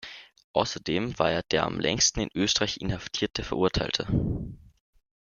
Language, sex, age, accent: German, male, under 19, Österreichisches Deutsch